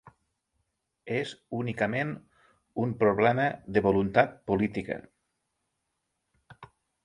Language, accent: Catalan, Lleidatà